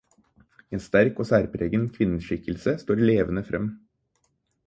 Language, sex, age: Norwegian Bokmål, male, 30-39